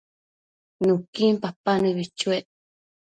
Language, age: Matsés, 30-39